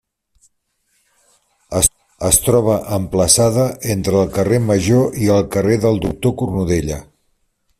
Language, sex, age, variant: Catalan, male, 60-69, Central